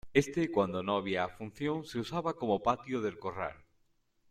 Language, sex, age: Spanish, male, 40-49